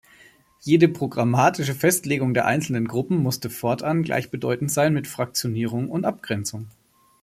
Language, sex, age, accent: German, male, 40-49, Deutschland Deutsch